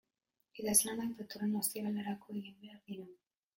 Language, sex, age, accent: Basque, female, 19-29, Mendebalekoa (Araba, Bizkaia, Gipuzkoako mendebaleko herri batzuk)